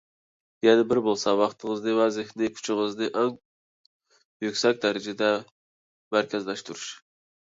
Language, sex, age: Uyghur, male, 19-29